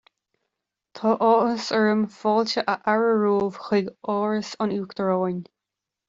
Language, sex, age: Irish, female, 19-29